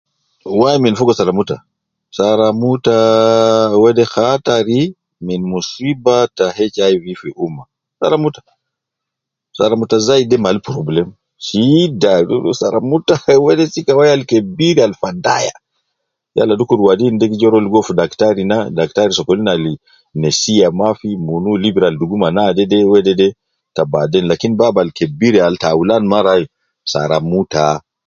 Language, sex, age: Nubi, male, 50-59